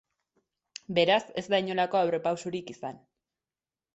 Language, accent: Basque, Erdialdekoa edo Nafarra (Gipuzkoa, Nafarroa)